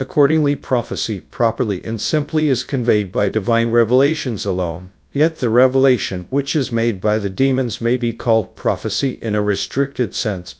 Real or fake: fake